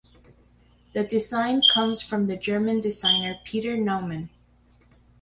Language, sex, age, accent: English, female, 40-49, United States English